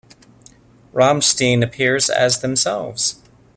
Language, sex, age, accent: English, male, 40-49, United States English